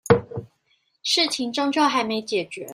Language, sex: Chinese, female